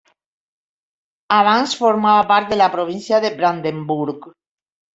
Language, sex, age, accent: Catalan, female, 60-69, valencià